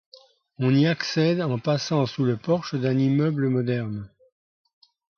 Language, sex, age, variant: French, male, 80-89, Français de métropole